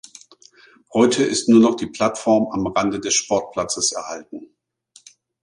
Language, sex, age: German, male, 50-59